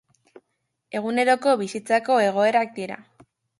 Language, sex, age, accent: Basque, female, under 19, Mendebalekoa (Araba, Bizkaia, Gipuzkoako mendebaleko herri batzuk)